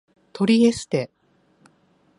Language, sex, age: Japanese, female, 40-49